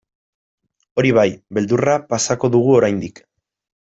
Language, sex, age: Basque, male, 19-29